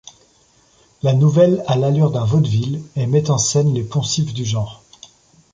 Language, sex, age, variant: French, male, 30-39, Français de métropole